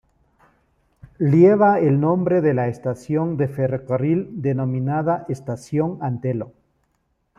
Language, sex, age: Spanish, male, 50-59